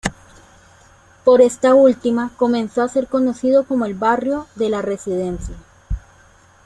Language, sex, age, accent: Spanish, female, 19-29, Caribe: Cuba, Venezuela, Puerto Rico, República Dominicana, Panamá, Colombia caribeña, México caribeño, Costa del golfo de México